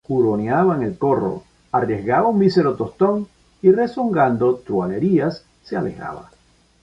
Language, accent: Spanish, Caribe: Cuba, Venezuela, Puerto Rico, República Dominicana, Panamá, Colombia caribeña, México caribeño, Costa del golfo de México